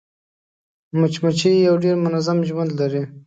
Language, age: Pashto, 19-29